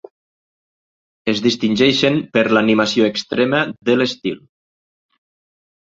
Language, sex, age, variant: Catalan, male, 50-59, Nord-Occidental